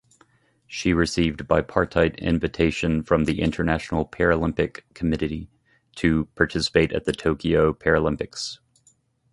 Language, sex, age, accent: English, male, 30-39, United States English